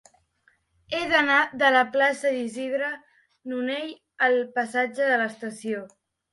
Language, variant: Catalan, Nord-Occidental